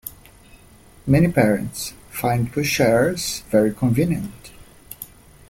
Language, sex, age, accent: English, male, 30-39, United States English